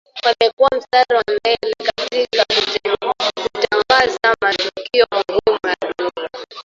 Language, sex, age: Swahili, female, 19-29